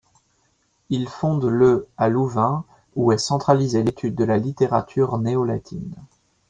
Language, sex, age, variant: French, male, 30-39, Français de métropole